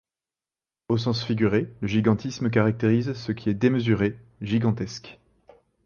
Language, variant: French, Français de métropole